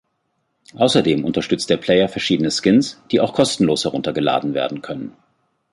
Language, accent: German, Deutschland Deutsch